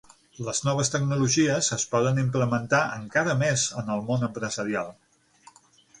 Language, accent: Catalan, central; septentrional